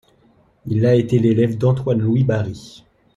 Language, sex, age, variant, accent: French, male, 19-29, Français des départements et régions d'outre-mer, Français de Guadeloupe